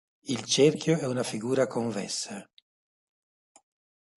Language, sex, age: Italian, male, 60-69